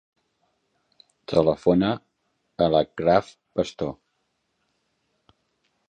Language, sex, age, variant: Catalan, male, 40-49, Central